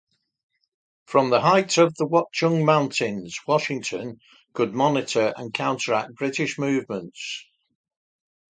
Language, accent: English, England English